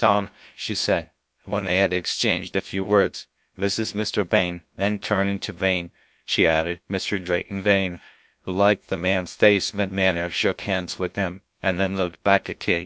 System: TTS, GlowTTS